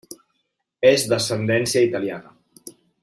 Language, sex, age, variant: Catalan, male, 30-39, Septentrional